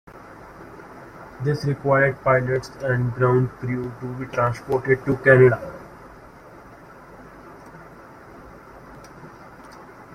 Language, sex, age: English, male, 19-29